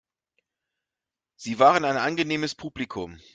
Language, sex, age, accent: German, male, 40-49, Deutschland Deutsch